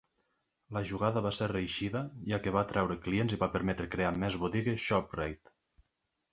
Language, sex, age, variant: Catalan, male, 19-29, Nord-Occidental